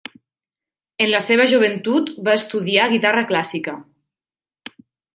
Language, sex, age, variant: Catalan, female, 30-39, Nord-Occidental